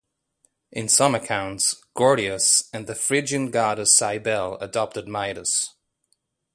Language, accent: English, United States English